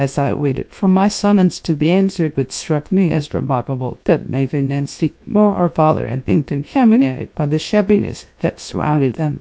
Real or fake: fake